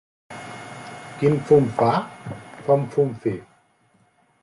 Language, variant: Catalan, Central